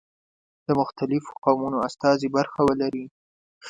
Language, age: Pashto, 19-29